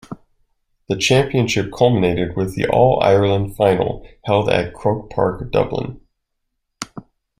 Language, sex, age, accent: English, male, 40-49, United States English